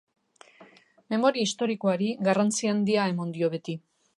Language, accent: Basque, Mendebalekoa (Araba, Bizkaia, Gipuzkoako mendebaleko herri batzuk)